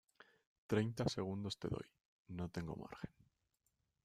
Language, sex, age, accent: Spanish, male, 19-29, España: Centro-Sur peninsular (Madrid, Toledo, Castilla-La Mancha)